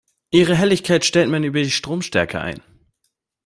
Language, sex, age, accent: German, male, 19-29, Deutschland Deutsch